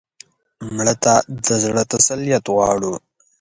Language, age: Pashto, 19-29